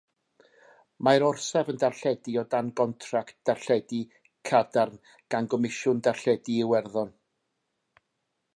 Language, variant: Welsh, North-Eastern Welsh